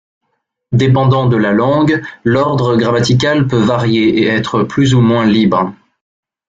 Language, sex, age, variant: French, male, 19-29, Français de métropole